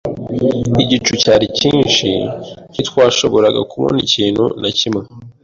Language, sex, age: Kinyarwanda, male, 19-29